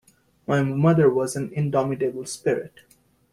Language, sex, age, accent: English, male, 19-29, United States English